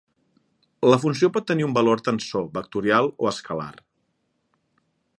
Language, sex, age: Catalan, male, 40-49